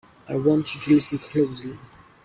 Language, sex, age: English, male, 19-29